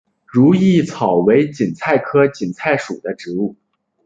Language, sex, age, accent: Chinese, male, under 19, 出生地：黑龙江省